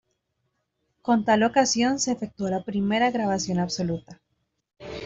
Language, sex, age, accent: Spanish, female, 19-29, Andino-Pacífico: Colombia, Perú, Ecuador, oeste de Bolivia y Venezuela andina